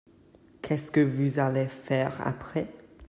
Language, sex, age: French, male, under 19